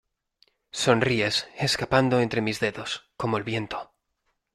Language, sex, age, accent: Spanish, male, 19-29, España: Centro-Sur peninsular (Madrid, Toledo, Castilla-La Mancha)